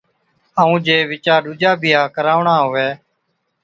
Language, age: Od, 40-49